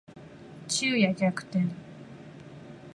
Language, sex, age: Japanese, female, 19-29